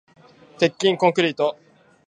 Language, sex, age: Japanese, male, 19-29